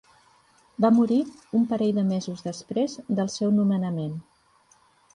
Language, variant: Catalan, Central